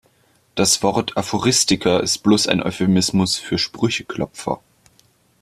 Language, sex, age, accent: German, male, under 19, Deutschland Deutsch